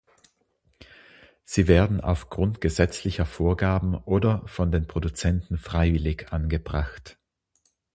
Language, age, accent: German, 40-49, Österreichisches Deutsch